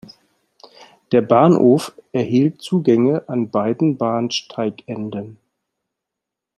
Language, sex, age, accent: German, male, 30-39, Deutschland Deutsch